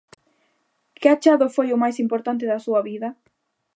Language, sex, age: Galician, female, 19-29